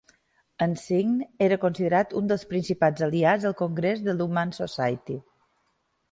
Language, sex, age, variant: Catalan, female, 40-49, Balear